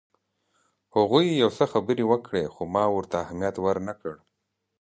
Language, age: Pashto, 30-39